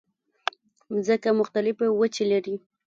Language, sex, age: Pashto, female, 19-29